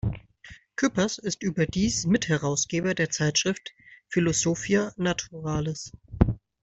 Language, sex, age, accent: German, male, 30-39, Deutschland Deutsch